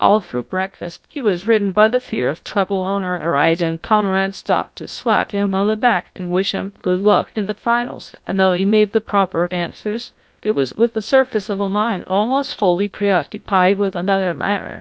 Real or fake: fake